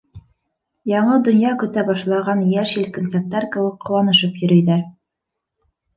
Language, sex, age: Bashkir, female, 19-29